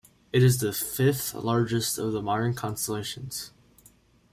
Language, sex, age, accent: English, male, under 19, United States English